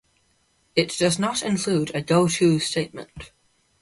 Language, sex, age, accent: English, male, under 19, Irish English